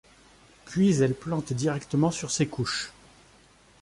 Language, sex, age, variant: French, male, 30-39, Français de métropole